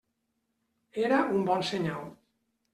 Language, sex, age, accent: Catalan, male, 50-59, valencià